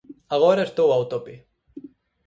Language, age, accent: Galician, 19-29, Atlántico (seseo e gheada)